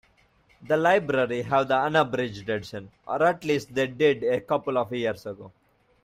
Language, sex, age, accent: English, male, 19-29, India and South Asia (India, Pakistan, Sri Lanka)